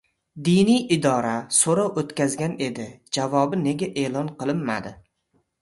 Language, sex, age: Uzbek, male, 30-39